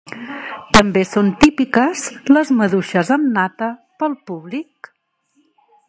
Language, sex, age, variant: Catalan, female, 50-59, Central